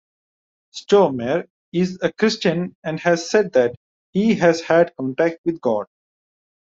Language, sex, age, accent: English, male, 19-29, India and South Asia (India, Pakistan, Sri Lanka)